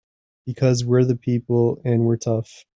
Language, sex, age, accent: English, male, 19-29, United States English